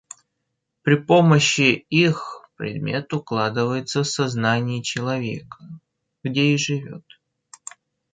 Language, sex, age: Russian, male, 19-29